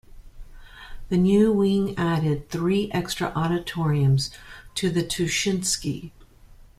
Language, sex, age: English, female, 40-49